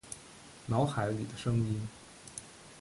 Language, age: Chinese, 30-39